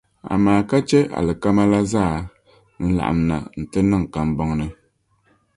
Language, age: Dagbani, 30-39